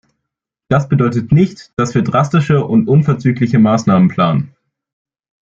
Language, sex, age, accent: German, male, under 19, Deutschland Deutsch